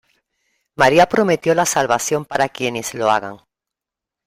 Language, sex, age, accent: Spanish, female, 50-59, España: Sur peninsular (Andalucia, Extremadura, Murcia)